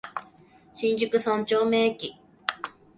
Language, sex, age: Japanese, female, 19-29